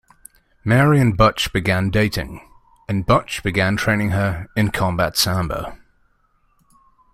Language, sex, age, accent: English, male, 19-29, England English